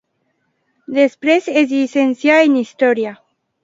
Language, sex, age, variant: Catalan, female, under 19, Alacantí